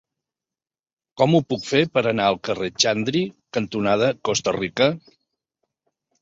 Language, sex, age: Catalan, male, 50-59